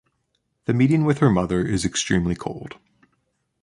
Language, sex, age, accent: English, male, 19-29, United States English